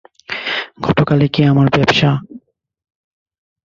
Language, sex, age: Bengali, male, 30-39